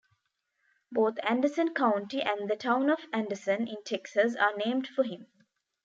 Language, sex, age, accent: English, female, 19-29, India and South Asia (India, Pakistan, Sri Lanka)